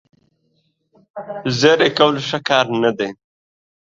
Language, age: Pashto, under 19